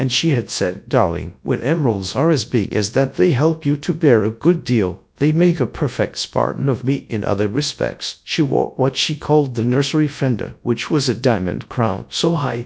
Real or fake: fake